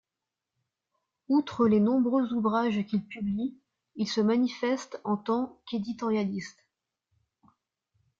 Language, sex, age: French, female, 30-39